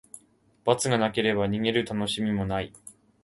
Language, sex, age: Japanese, male, 19-29